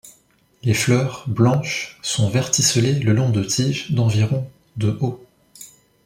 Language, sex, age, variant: French, male, 19-29, Français de métropole